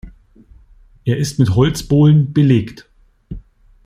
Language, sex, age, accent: German, male, 30-39, Deutschland Deutsch